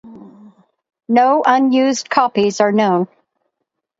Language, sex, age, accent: English, female, 60-69, United States English